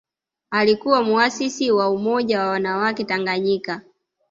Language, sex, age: Swahili, female, 19-29